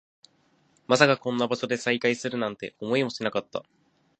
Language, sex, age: Japanese, male, 19-29